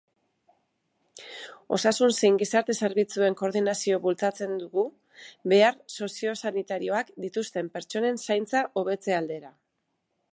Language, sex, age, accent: Basque, female, 40-49, Mendebalekoa (Araba, Bizkaia, Gipuzkoako mendebaleko herri batzuk)